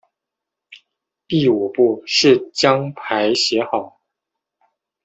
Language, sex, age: Chinese, male, 40-49